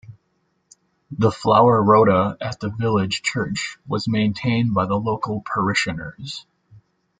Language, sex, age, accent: English, male, 30-39, United States English